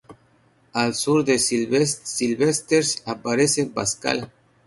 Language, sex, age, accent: Spanish, male, 30-39, México